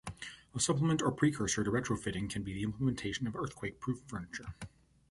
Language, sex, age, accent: English, male, 50-59, United States English